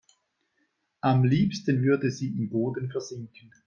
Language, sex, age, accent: German, male, 50-59, Schweizerdeutsch